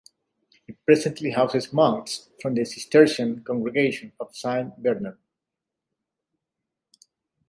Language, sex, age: English, male, 40-49